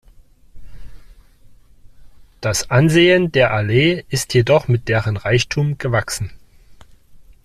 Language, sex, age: German, male, 40-49